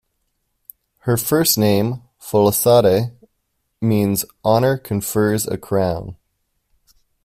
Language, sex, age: English, male, 30-39